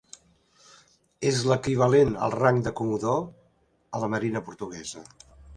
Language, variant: Catalan, Central